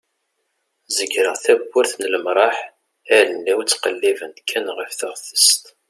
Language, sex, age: Kabyle, male, 30-39